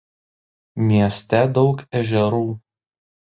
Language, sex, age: Lithuanian, male, 19-29